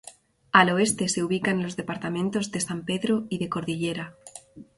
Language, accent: Spanish, España: Norte peninsular (Asturias, Castilla y León, Cantabria, País Vasco, Navarra, Aragón, La Rioja, Guadalajara, Cuenca)